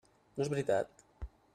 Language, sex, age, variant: Catalan, male, 30-39, Nord-Occidental